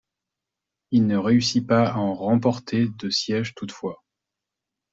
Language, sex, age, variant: French, male, 40-49, Français de métropole